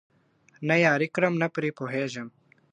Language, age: Pashto, 19-29